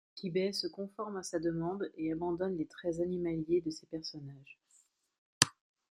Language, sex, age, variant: French, female, 40-49, Français de métropole